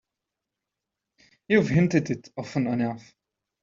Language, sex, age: English, male, 30-39